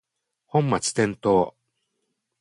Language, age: Japanese, 60-69